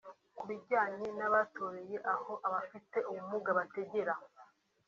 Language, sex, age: Kinyarwanda, female, 19-29